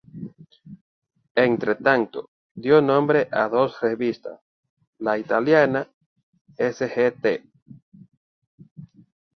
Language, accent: Spanish, Caribe: Cuba, Venezuela, Puerto Rico, República Dominicana, Panamá, Colombia caribeña, México caribeño, Costa del golfo de México